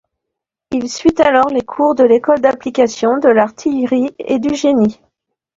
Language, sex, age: French, female, 50-59